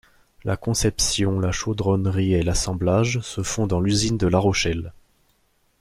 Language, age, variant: French, 30-39, Français de métropole